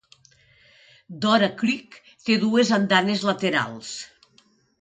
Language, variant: Catalan, Nord-Occidental